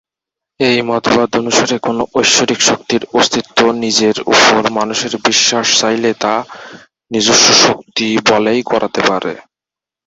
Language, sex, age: Bengali, male, 19-29